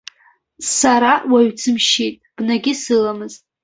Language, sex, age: Abkhazian, female, under 19